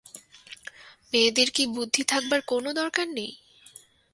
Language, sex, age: Bengali, female, 19-29